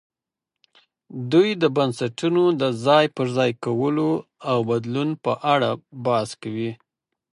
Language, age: Pashto, 30-39